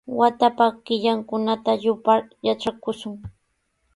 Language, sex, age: Sihuas Ancash Quechua, female, 19-29